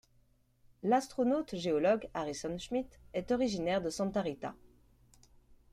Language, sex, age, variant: French, female, 19-29, Français de métropole